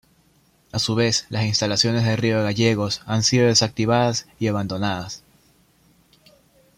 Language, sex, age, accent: Spanish, male, 19-29, Andino-Pacífico: Colombia, Perú, Ecuador, oeste de Bolivia y Venezuela andina